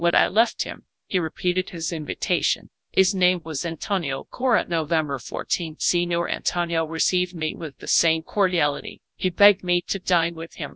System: TTS, GradTTS